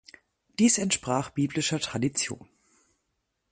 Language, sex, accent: German, female, Deutschland Deutsch